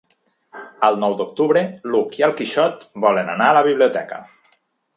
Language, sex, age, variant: Catalan, male, 30-39, Nord-Occidental